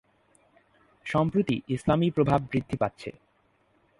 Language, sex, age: Bengali, male, under 19